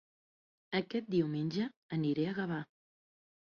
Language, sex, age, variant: Catalan, female, 40-49, Central